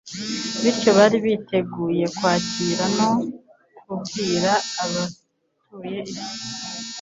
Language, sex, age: Kinyarwanda, female, 19-29